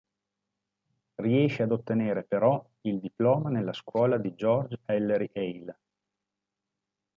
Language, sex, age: Italian, male, 50-59